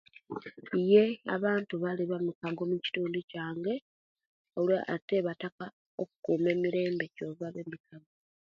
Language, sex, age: Kenyi, female, 19-29